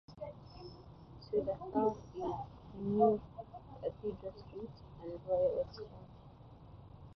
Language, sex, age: English, female, 19-29